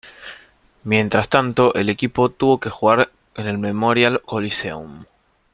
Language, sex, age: Spanish, male, 19-29